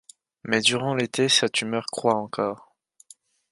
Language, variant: French, Français de métropole